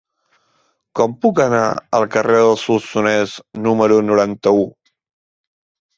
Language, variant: Catalan, Central